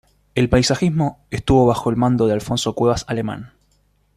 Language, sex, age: Spanish, male, 19-29